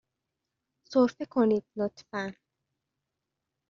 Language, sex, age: Persian, female, 19-29